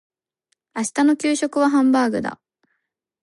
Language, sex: Japanese, female